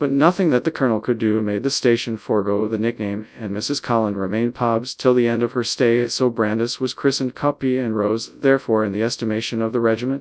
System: TTS, FastPitch